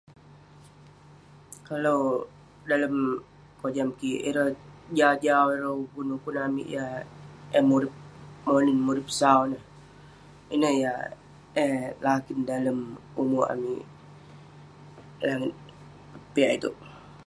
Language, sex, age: Western Penan, female, 30-39